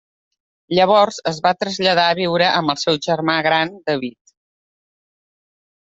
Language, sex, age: Catalan, female, 40-49